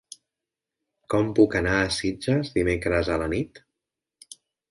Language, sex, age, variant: Catalan, male, 50-59, Central